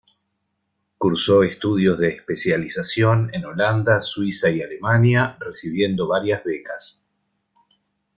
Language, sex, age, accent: Spanish, male, 50-59, Rioplatense: Argentina, Uruguay, este de Bolivia, Paraguay